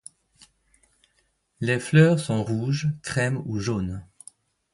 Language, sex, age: French, male, 50-59